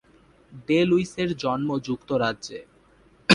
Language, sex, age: Bengali, male, 19-29